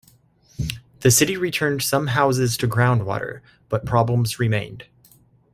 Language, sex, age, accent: English, male, 30-39, United States English